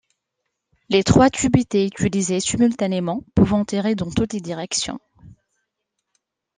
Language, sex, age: French, female, 19-29